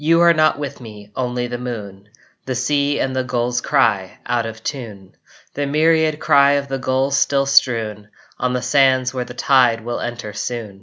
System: none